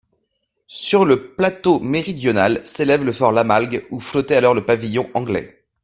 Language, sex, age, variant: French, male, 19-29, Français de métropole